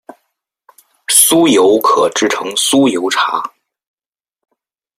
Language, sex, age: Chinese, male, under 19